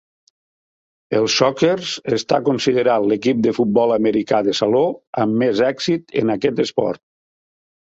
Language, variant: Catalan, Nord-Occidental